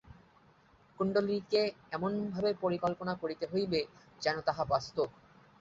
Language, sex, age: Bengali, male, 19-29